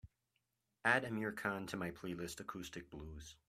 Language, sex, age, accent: English, male, 19-29, United States English